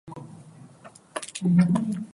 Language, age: Cantonese, 19-29